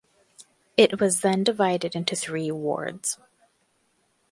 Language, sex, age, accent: English, female, 19-29, United States English